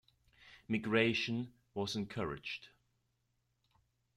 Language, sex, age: English, male, 30-39